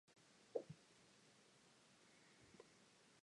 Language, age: English, 19-29